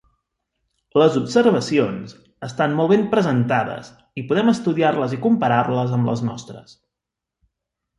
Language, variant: Catalan, Central